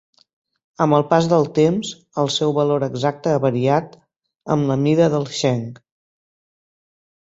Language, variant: Catalan, Central